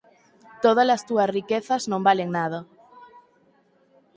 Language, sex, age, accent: Galician, female, 19-29, Central (sen gheada)